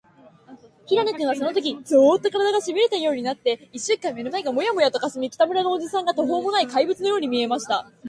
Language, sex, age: Japanese, female, 19-29